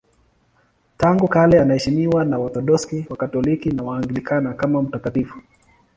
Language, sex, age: Swahili, male, 30-39